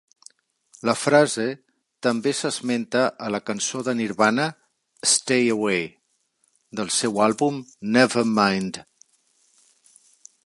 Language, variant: Catalan, Central